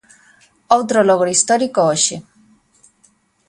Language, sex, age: Galician, male, 50-59